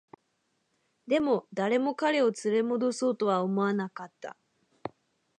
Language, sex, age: Japanese, female, 19-29